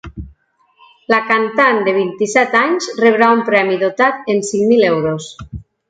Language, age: Catalan, 19-29